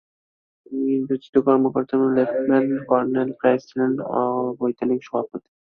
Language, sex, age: Bengali, male, 19-29